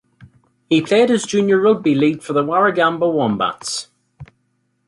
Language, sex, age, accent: English, male, 19-29, Northern Irish